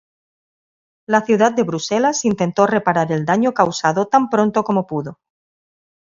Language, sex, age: Spanish, female, 40-49